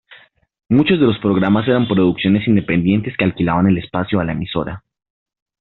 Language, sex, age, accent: Spanish, male, 19-29, Andino-Pacífico: Colombia, Perú, Ecuador, oeste de Bolivia y Venezuela andina